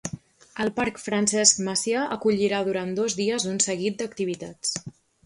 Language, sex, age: Catalan, female, 19-29